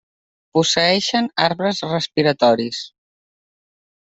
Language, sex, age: Catalan, female, 40-49